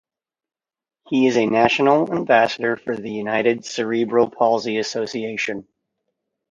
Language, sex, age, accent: English, male, 30-39, United States English; West Coast